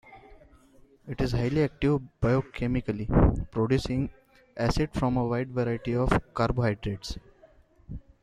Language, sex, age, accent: English, male, 19-29, India and South Asia (India, Pakistan, Sri Lanka)